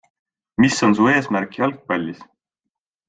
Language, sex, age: Estonian, male, 19-29